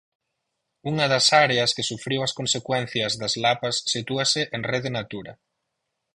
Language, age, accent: Galician, 30-39, Normativo (estándar)